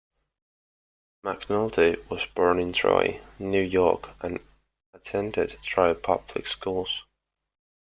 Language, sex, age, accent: English, male, 19-29, United States English